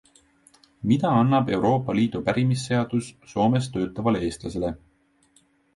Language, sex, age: Estonian, male, 19-29